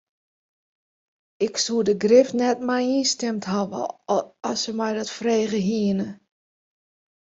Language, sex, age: Western Frisian, female, 40-49